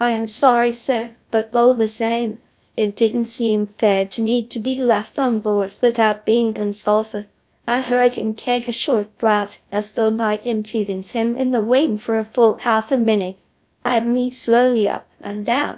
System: TTS, GlowTTS